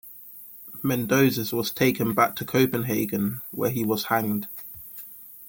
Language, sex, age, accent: English, male, 30-39, England English